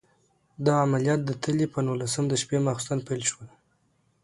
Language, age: Pashto, 19-29